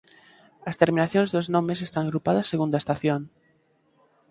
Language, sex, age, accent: Galician, male, 19-29, Normativo (estándar)